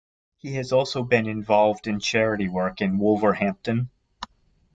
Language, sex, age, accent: English, male, 30-39, United States English